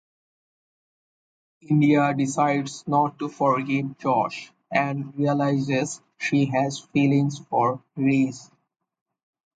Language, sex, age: English, male, 19-29